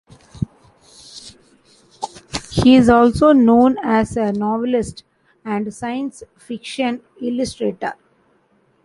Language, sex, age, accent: English, female, 40-49, India and South Asia (India, Pakistan, Sri Lanka)